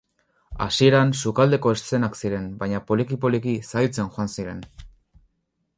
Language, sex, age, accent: Basque, male, 19-29, Mendebalekoa (Araba, Bizkaia, Gipuzkoako mendebaleko herri batzuk)